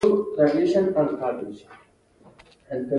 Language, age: Pashto, under 19